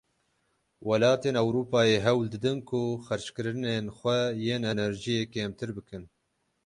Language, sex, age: Kurdish, male, 30-39